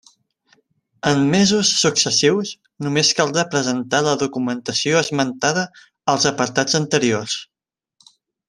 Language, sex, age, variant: Catalan, male, 19-29, Central